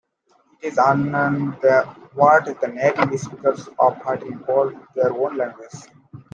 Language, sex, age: English, male, 19-29